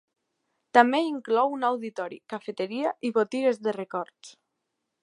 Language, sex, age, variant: Catalan, female, under 19, Nord-Occidental